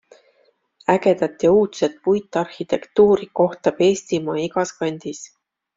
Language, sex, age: Estonian, female, 50-59